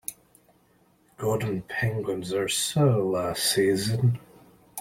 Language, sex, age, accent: English, male, 19-29, United States English